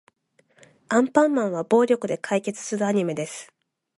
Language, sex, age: Japanese, female, 19-29